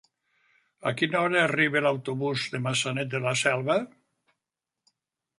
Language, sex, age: Catalan, male, 80-89